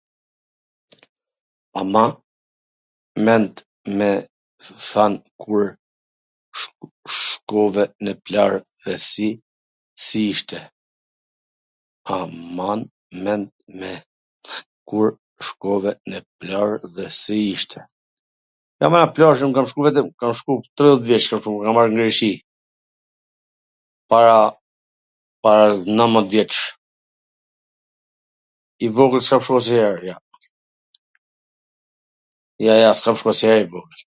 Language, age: Gheg Albanian, 50-59